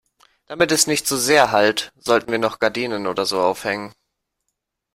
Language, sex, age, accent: German, male, 19-29, Deutschland Deutsch